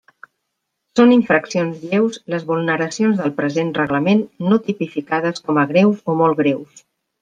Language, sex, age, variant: Catalan, female, 40-49, Central